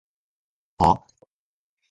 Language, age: Japanese, 40-49